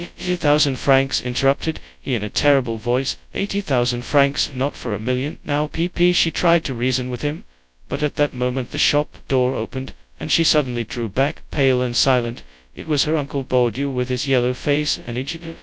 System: TTS, FastPitch